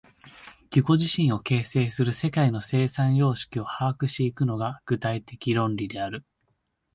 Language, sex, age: Japanese, male, 19-29